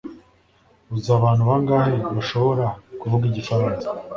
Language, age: Kinyarwanda, 19-29